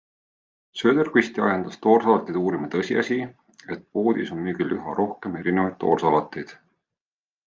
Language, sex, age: Estonian, male, 40-49